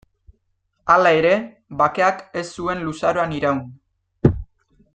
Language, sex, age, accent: Basque, male, 19-29, Mendebalekoa (Araba, Bizkaia, Gipuzkoako mendebaleko herri batzuk)